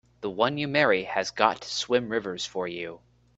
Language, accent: English, United States English